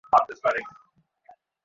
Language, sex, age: Bengali, male, 19-29